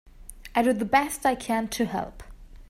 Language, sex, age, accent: English, female, 19-29, England English